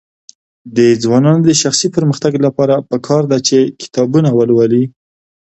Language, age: Pashto, 30-39